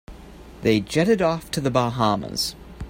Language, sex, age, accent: English, male, under 19, United States English